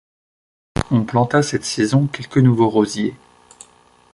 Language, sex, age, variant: French, male, 30-39, Français de métropole